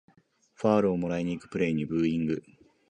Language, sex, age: Japanese, male, 19-29